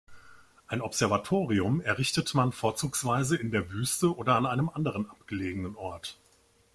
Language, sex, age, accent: German, male, 40-49, Deutschland Deutsch